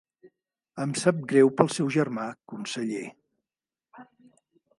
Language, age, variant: Catalan, 60-69, Central